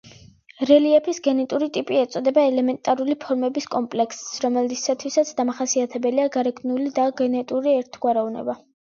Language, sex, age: Georgian, female, under 19